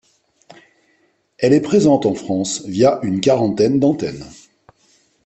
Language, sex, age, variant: French, male, 50-59, Français de métropole